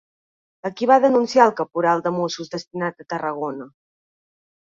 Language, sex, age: Catalan, female, 30-39